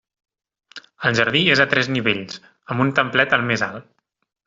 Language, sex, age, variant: Catalan, male, 30-39, Central